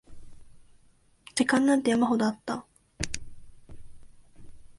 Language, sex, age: Japanese, female, 19-29